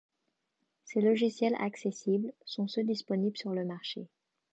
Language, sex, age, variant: French, female, under 19, Français de métropole